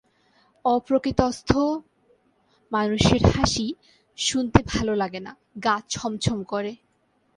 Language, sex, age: Bengali, female, 19-29